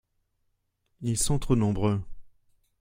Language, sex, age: French, male, 30-39